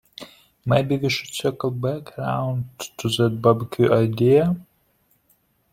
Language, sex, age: English, male, 19-29